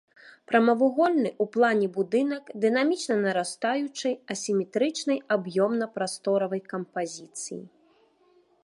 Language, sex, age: Belarusian, female, 30-39